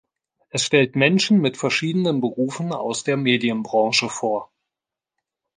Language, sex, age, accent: German, male, 40-49, Deutschland Deutsch